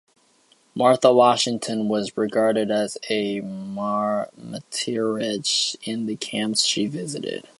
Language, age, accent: English, under 19, United States English